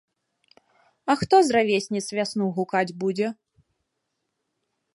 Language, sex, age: Belarusian, female, 19-29